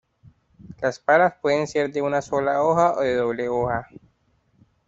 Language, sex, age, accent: Spanish, male, 19-29, Caribe: Cuba, Venezuela, Puerto Rico, República Dominicana, Panamá, Colombia caribeña, México caribeño, Costa del golfo de México